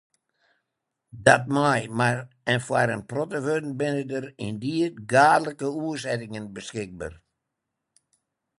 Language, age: Western Frisian, 80-89